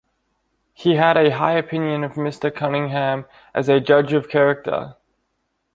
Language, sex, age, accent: English, male, 19-29, Australian English